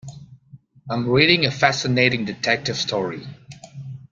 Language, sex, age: English, male, 40-49